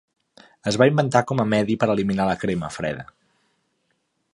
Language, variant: Catalan, Central